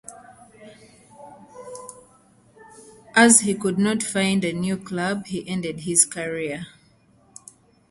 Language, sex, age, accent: English, female, 30-39, England English